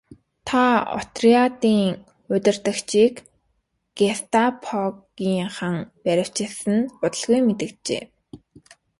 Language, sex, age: Mongolian, female, 19-29